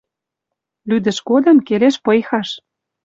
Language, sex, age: Western Mari, female, 30-39